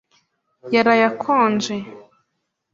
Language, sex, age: Kinyarwanda, female, 19-29